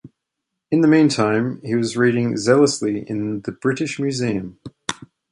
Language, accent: English, Australian English